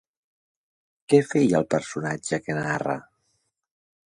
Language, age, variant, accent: Catalan, 40-49, Central, central